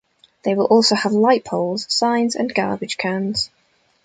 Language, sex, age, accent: English, female, 19-29, England English